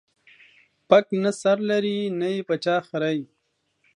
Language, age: Pashto, 19-29